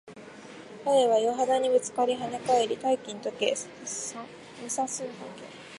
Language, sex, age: Japanese, female, 19-29